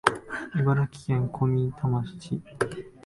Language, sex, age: Japanese, male, 19-29